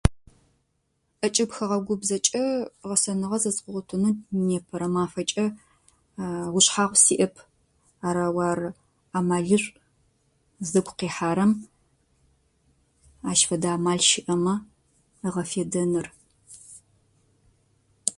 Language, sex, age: Adyghe, female, 30-39